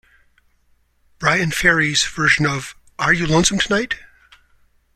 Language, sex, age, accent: English, male, 50-59, United States English